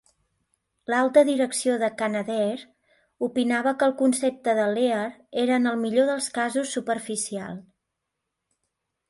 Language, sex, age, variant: Catalan, female, 40-49, Central